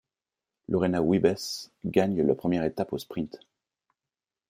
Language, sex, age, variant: French, male, 19-29, Français de métropole